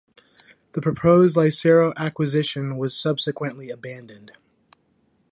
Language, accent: English, United States English